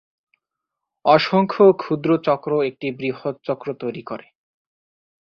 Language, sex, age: Bengali, male, 19-29